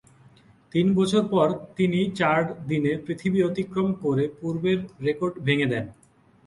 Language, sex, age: Bengali, male, 19-29